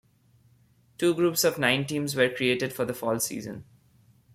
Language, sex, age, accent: English, male, 19-29, India and South Asia (India, Pakistan, Sri Lanka)